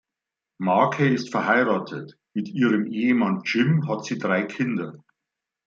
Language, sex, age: German, male, 60-69